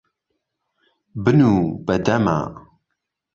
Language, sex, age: Central Kurdish, male, 40-49